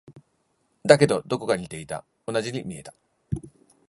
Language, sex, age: Japanese, male, 40-49